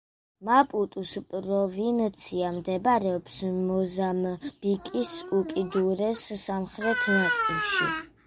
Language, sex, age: Georgian, female, 30-39